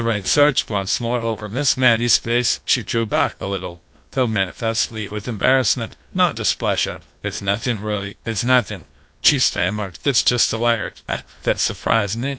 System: TTS, GlowTTS